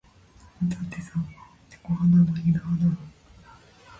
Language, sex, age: Japanese, female, 19-29